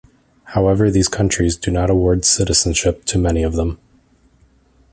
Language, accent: English, United States English